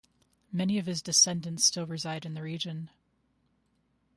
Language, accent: English, United States English